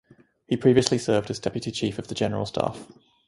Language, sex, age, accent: English, male, 19-29, England English